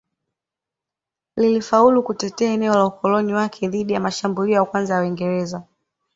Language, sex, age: Swahili, female, 19-29